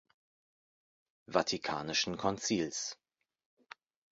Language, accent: German, Deutschland Deutsch